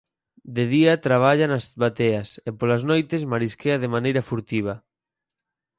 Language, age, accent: Galician, under 19, Normativo (estándar)